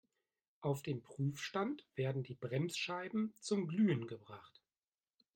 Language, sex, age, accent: German, male, 40-49, Deutschland Deutsch